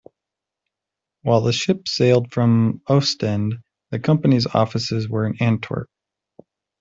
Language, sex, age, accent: English, male, 30-39, United States English